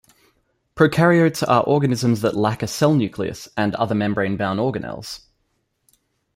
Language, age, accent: English, 19-29, Australian English